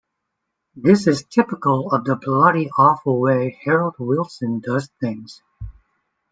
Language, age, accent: English, 30-39, United States English